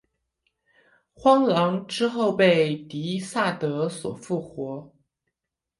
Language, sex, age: Chinese, male, 19-29